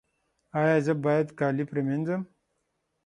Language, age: Pashto, 40-49